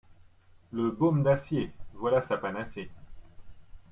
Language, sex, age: French, male, 30-39